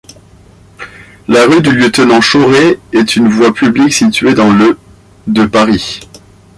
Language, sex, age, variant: French, male, 30-39, Français de métropole